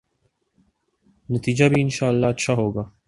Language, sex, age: Urdu, male, 19-29